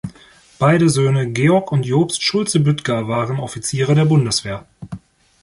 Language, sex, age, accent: German, male, 30-39, Deutschland Deutsch